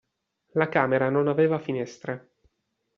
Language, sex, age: Italian, male, 30-39